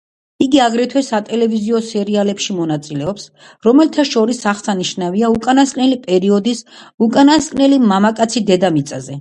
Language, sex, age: Georgian, female, 50-59